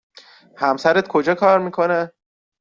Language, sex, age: Persian, male, 30-39